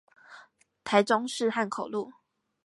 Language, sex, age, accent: Chinese, female, 19-29, 出生地：臺北市